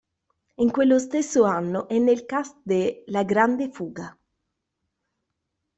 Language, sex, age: Italian, female, 30-39